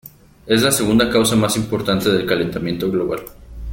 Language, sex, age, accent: Spanish, male, 19-29, México